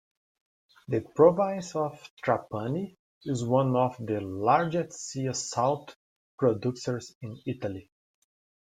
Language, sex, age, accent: English, male, 30-39, United States English